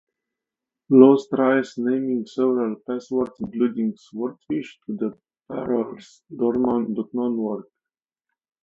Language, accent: English, England English